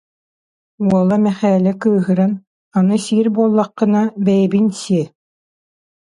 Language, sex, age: Yakut, female, 50-59